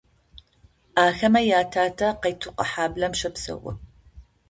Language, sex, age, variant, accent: Adyghe, female, 50-59, Адыгабзэ (Кирил, пстэумэ зэдыряе), Бжъэдыгъу (Bjeduğ)